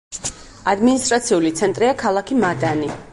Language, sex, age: Georgian, female, 40-49